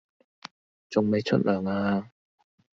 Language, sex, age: Cantonese, male, 50-59